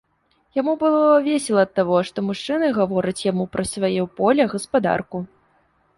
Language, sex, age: Belarusian, female, 19-29